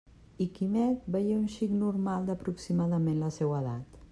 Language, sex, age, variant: Catalan, female, 50-59, Central